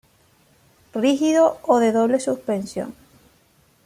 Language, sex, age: Spanish, female, 19-29